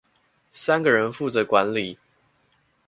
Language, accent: Chinese, 出生地：臺北市